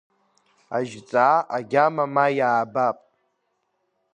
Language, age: Abkhazian, under 19